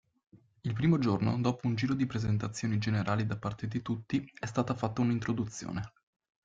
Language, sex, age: Italian, male, 19-29